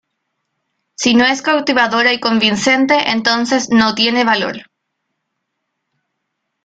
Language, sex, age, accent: Spanish, female, 19-29, Chileno: Chile, Cuyo